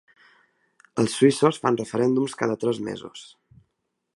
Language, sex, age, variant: Catalan, male, 19-29, Balear